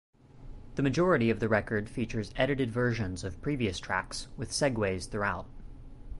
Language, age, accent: English, 19-29, United States English